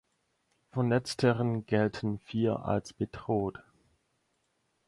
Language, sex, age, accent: German, male, 19-29, Deutschland Deutsch